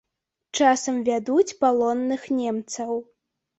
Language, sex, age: Belarusian, female, under 19